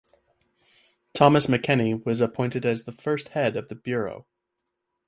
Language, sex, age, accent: English, male, 30-39, United States English